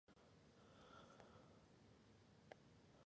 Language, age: Japanese, 19-29